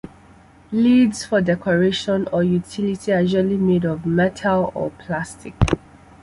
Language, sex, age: English, female, 30-39